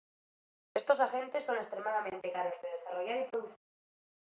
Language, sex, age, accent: Spanish, female, 19-29, España: Norte peninsular (Asturias, Castilla y León, Cantabria, País Vasco, Navarra, Aragón, La Rioja, Guadalajara, Cuenca)